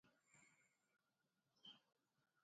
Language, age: Igbo, 30-39